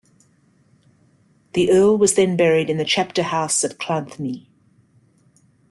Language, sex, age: English, female, 50-59